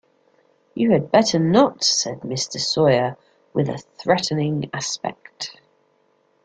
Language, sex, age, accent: English, female, 40-49, England English